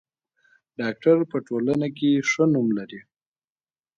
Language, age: Pashto, 30-39